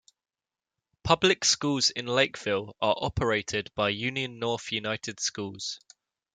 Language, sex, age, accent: English, male, 19-29, England English